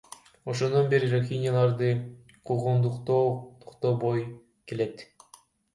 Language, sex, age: Kyrgyz, male, under 19